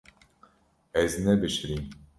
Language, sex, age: Kurdish, male, 19-29